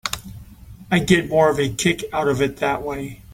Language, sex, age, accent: English, male, 50-59, United States English